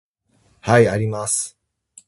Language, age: English, 50-59